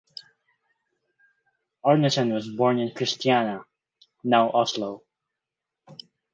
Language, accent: English, Filipino